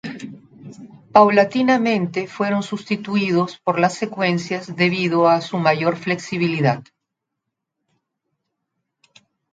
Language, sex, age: Spanish, female, 60-69